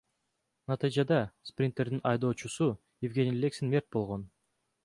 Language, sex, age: Kyrgyz, male, 19-29